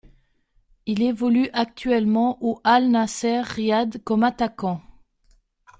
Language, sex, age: French, female, 30-39